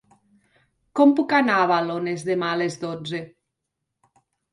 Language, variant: Catalan, Nord-Occidental